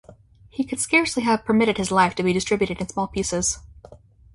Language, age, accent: English, under 19, United States English